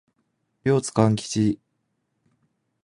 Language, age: Japanese, 19-29